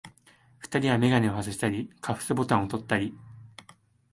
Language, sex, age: Japanese, male, 19-29